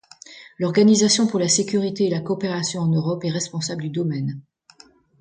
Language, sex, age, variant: French, female, 60-69, Français de métropole